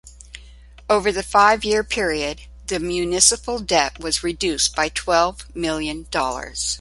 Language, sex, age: English, female, 60-69